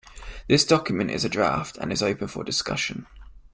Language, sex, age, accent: English, male, 19-29, England English